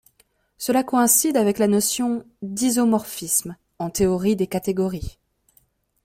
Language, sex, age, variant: French, female, 19-29, Français de métropole